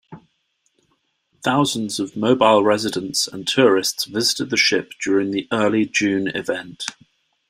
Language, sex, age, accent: English, male, 30-39, England English